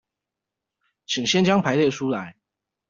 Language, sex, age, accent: Chinese, male, 30-39, 出生地：臺北市